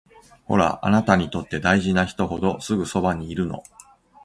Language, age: Japanese, 40-49